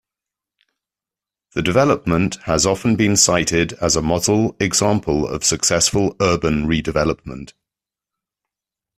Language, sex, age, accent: English, male, 40-49, England English